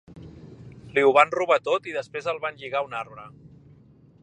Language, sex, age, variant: Catalan, male, 40-49, Central